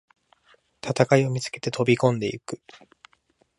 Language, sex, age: Japanese, male, 19-29